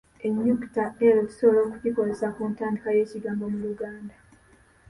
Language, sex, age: Ganda, female, 19-29